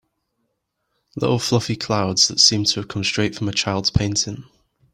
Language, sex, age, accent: English, male, 19-29, England English